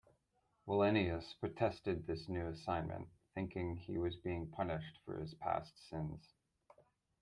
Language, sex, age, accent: English, male, 40-49, United States English